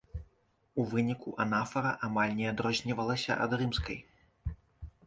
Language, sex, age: Belarusian, male, 30-39